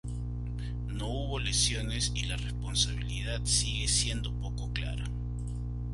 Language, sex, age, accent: Spanish, male, 30-39, Andino-Pacífico: Colombia, Perú, Ecuador, oeste de Bolivia y Venezuela andina